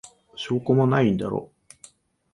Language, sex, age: Japanese, male, 40-49